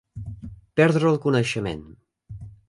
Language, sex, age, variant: Catalan, male, under 19, Central